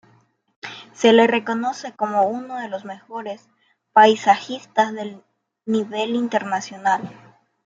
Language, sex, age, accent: Spanish, female, under 19, Andino-Pacífico: Colombia, Perú, Ecuador, oeste de Bolivia y Venezuela andina